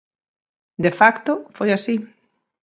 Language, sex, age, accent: Galician, female, 40-49, Central (gheada)